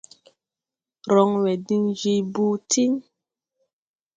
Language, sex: Tupuri, female